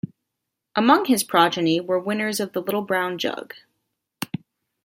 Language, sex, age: English, female, 19-29